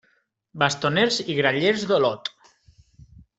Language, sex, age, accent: Catalan, male, 19-29, valencià